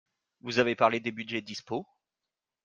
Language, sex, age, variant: French, male, 19-29, Français de métropole